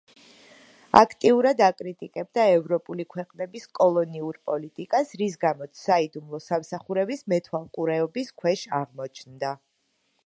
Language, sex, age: Georgian, female, 40-49